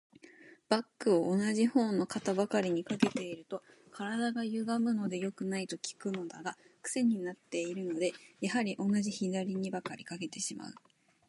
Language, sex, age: Japanese, female, 19-29